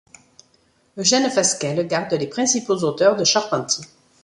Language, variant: French, Français de métropole